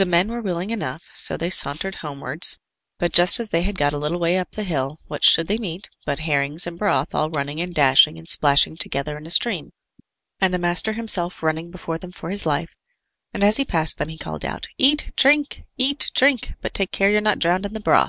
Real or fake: real